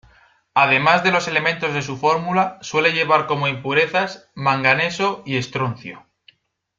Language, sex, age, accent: Spanish, male, 19-29, España: Centro-Sur peninsular (Madrid, Toledo, Castilla-La Mancha)